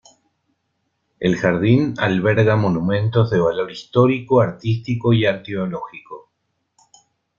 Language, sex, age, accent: Spanish, male, 50-59, Rioplatense: Argentina, Uruguay, este de Bolivia, Paraguay